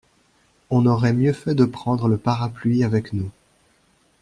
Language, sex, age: French, male, 19-29